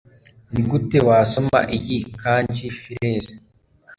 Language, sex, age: Kinyarwanda, male, under 19